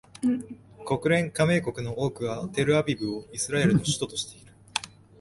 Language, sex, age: Japanese, male, 19-29